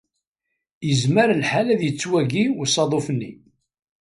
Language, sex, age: Kabyle, male, 70-79